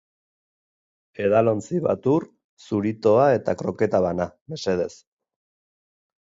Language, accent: Basque, Erdialdekoa edo Nafarra (Gipuzkoa, Nafarroa)